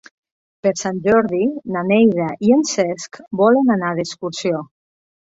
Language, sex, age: Catalan, female, 40-49